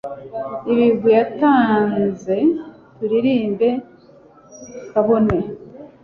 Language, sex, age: Kinyarwanda, female, 30-39